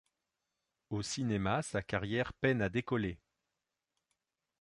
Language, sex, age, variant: French, male, 40-49, Français de métropole